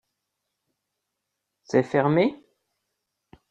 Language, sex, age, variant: French, male, 40-49, Français de métropole